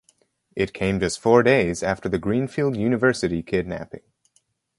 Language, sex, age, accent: English, male, 19-29, United States English